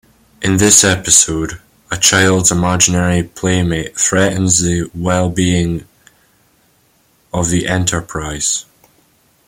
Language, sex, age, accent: English, male, under 19, Scottish English